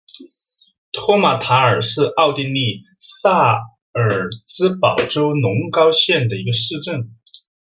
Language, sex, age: Chinese, male, 19-29